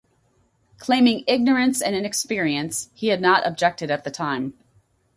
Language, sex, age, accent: English, female, 40-49, United States English